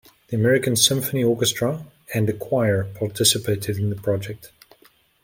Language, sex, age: English, male, 40-49